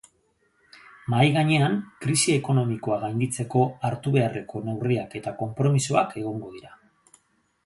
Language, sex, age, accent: Basque, male, 40-49, Mendebalekoa (Araba, Bizkaia, Gipuzkoako mendebaleko herri batzuk)